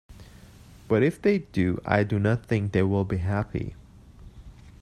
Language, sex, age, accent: English, male, 30-39, United States English